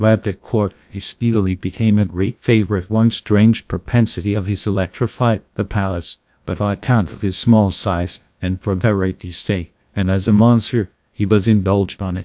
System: TTS, GlowTTS